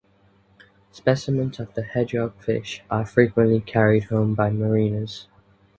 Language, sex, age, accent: English, male, 19-29, England English